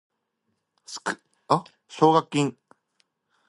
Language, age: English, 19-29